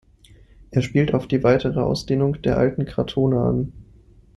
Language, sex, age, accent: German, male, 19-29, Deutschland Deutsch